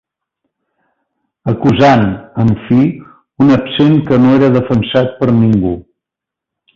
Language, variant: Catalan, Central